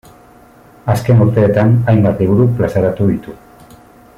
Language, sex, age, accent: Basque, male, 40-49, Mendebalekoa (Araba, Bizkaia, Gipuzkoako mendebaleko herri batzuk)